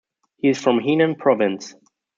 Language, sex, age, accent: English, male, 30-39, England English